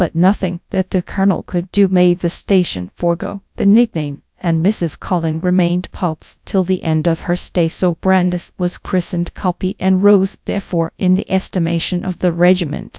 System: TTS, GradTTS